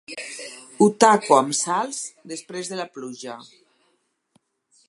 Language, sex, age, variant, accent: Catalan, female, 60-69, Nord-Occidental, nord-occidental